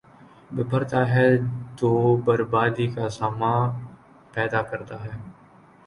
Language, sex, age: Urdu, male, 19-29